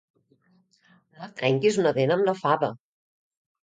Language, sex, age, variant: Catalan, female, 50-59, Central